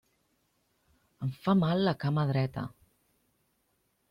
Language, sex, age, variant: Catalan, female, 30-39, Central